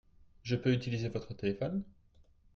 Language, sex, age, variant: French, male, 30-39, Français de métropole